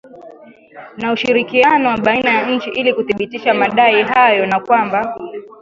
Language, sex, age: Swahili, female, 19-29